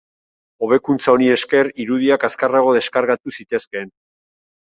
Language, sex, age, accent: Basque, male, 50-59, Erdialdekoa edo Nafarra (Gipuzkoa, Nafarroa)